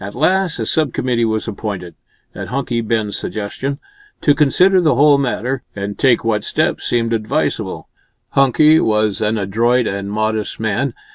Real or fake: real